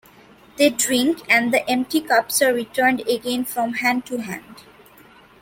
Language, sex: English, female